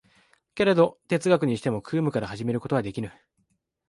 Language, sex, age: Japanese, male, 19-29